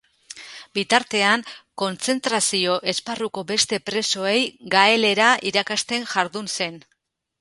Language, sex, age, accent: Basque, female, 40-49, Mendebalekoa (Araba, Bizkaia, Gipuzkoako mendebaleko herri batzuk)